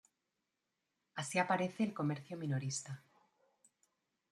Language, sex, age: Spanish, female, 40-49